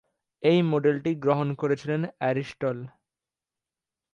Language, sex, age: Bengali, male, 19-29